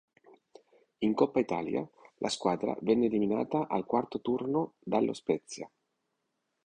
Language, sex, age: Italian, male, 50-59